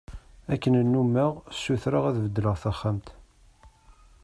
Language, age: Kabyle, 30-39